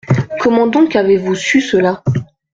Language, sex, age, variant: French, female, 19-29, Français de métropole